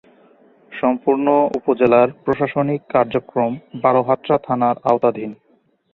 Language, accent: Bengali, Native